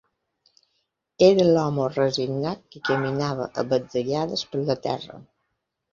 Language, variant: Catalan, Balear